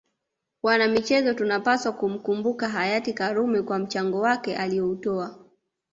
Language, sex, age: Swahili, female, 19-29